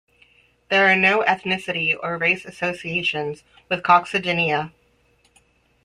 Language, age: English, 30-39